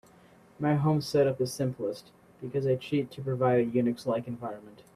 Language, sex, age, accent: English, male, 19-29, United States English